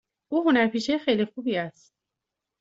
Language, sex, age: Persian, female, 40-49